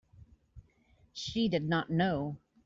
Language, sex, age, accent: English, female, 40-49, United States English